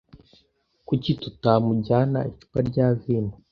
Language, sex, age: Kinyarwanda, male, under 19